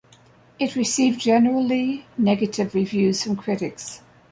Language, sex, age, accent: English, female, 60-69, Canadian English